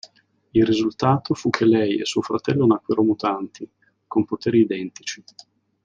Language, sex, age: Italian, male, 40-49